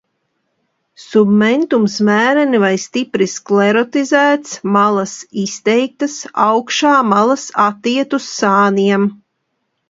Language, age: Latvian, 40-49